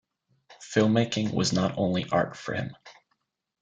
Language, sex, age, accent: English, male, 19-29, United States English